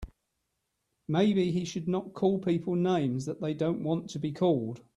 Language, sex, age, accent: English, male, 60-69, England English